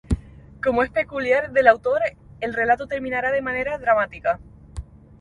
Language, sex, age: Spanish, female, 19-29